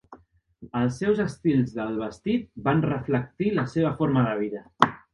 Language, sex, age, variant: Catalan, male, 30-39, Central